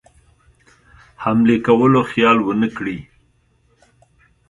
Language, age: Pashto, 60-69